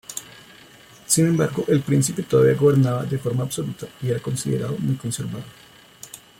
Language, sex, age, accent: Spanish, male, 30-39, Andino-Pacífico: Colombia, Perú, Ecuador, oeste de Bolivia y Venezuela andina